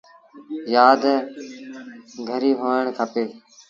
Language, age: Sindhi Bhil, under 19